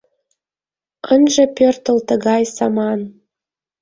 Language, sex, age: Mari, female, 19-29